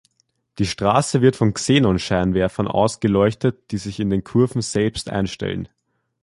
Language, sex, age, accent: German, male, under 19, Österreichisches Deutsch